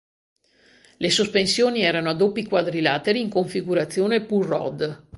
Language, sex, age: Italian, female, 60-69